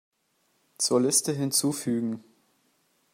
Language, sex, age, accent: German, male, 30-39, Deutschland Deutsch